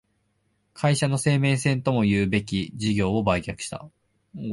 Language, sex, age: Japanese, male, 19-29